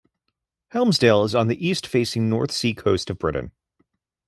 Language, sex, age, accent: English, male, 40-49, United States English